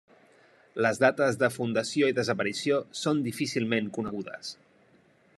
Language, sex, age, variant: Catalan, male, 30-39, Central